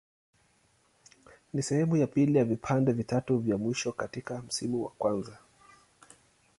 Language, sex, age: Swahili, male, 30-39